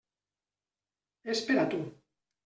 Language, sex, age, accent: Catalan, male, 50-59, valencià